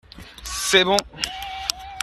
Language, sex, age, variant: French, male, 19-29, Français de métropole